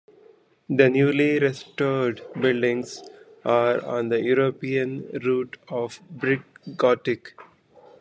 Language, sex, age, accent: English, male, 40-49, India and South Asia (India, Pakistan, Sri Lanka)